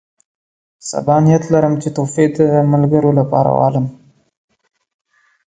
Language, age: Pashto, 19-29